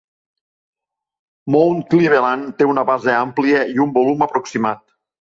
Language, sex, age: Catalan, male, 50-59